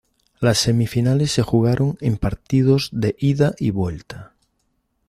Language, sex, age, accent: Spanish, male, 50-59, España: Norte peninsular (Asturias, Castilla y León, Cantabria, País Vasco, Navarra, Aragón, La Rioja, Guadalajara, Cuenca)